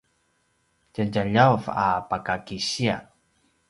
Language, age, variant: Paiwan, 30-39, pinayuanan a kinaikacedasan (東排灣語)